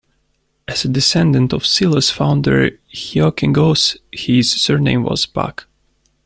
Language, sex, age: English, male, 19-29